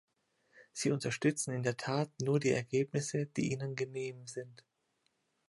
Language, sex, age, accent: German, male, 19-29, Deutschland Deutsch